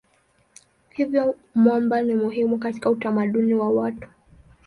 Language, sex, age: Swahili, female, 19-29